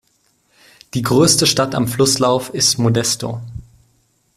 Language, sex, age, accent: German, male, 19-29, Deutschland Deutsch